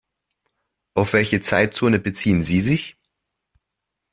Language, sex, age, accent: German, male, under 19, Deutschland Deutsch